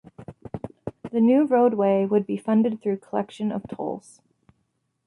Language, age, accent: English, 30-39, United States English